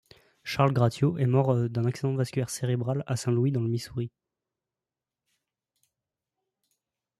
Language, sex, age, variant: French, male, 19-29, Français de métropole